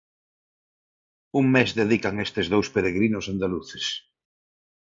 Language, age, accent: Galician, 30-39, Normativo (estándar); Neofalante